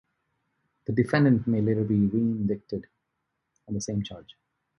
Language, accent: English, India and South Asia (India, Pakistan, Sri Lanka)